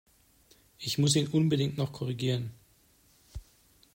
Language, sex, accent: German, male, Deutschland Deutsch